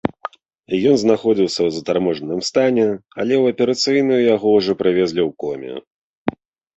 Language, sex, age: Belarusian, male, 30-39